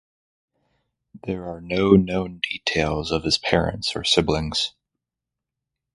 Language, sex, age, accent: English, male, 19-29, United States English